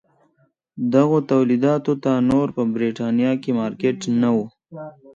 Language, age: Pashto, 19-29